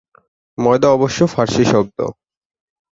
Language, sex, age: Bengali, male, 19-29